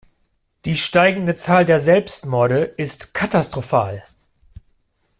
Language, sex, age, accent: German, male, 40-49, Deutschland Deutsch